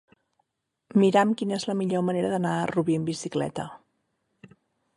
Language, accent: Catalan, central; nord-occidental